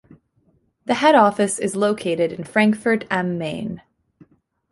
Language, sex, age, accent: English, female, 19-29, Canadian English